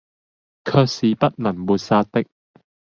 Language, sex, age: Cantonese, male, 30-39